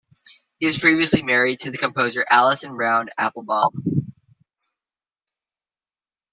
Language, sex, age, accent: English, male, under 19, United States English